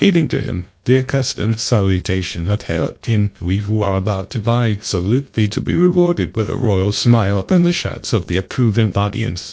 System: TTS, GlowTTS